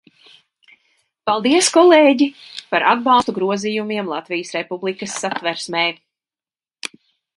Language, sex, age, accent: Latvian, female, 50-59, Rigas